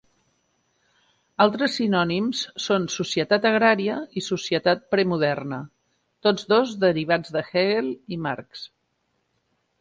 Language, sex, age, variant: Catalan, female, 50-59, Central